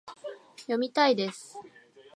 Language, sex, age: Japanese, female, 19-29